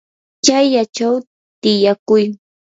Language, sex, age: Yanahuanca Pasco Quechua, female, 19-29